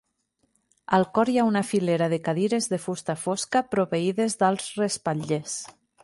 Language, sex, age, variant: Catalan, female, 40-49, Nord-Occidental